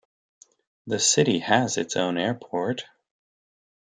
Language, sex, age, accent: English, male, 30-39, United States English